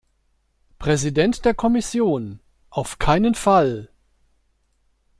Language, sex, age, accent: German, male, 50-59, Deutschland Deutsch